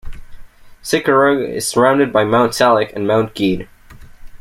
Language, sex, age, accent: English, male, under 19, United States English